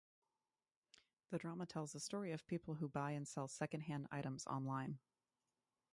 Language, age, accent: English, 30-39, United States English